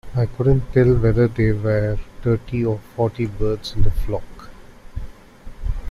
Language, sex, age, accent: English, male, 30-39, India and South Asia (India, Pakistan, Sri Lanka)